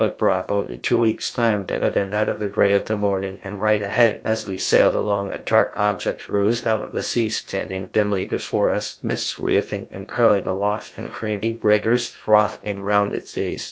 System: TTS, GlowTTS